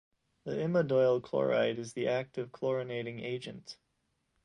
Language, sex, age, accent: English, male, 19-29, United States English